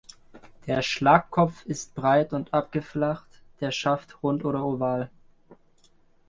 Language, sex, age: German, male, 19-29